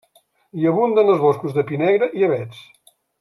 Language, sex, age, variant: Catalan, male, 70-79, Central